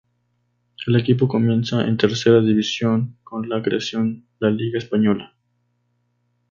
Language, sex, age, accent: Spanish, male, 19-29, México